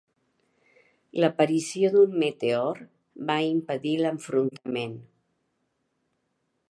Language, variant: Catalan, Central